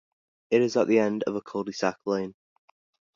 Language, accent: English, United States English